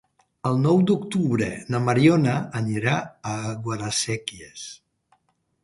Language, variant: Catalan, Septentrional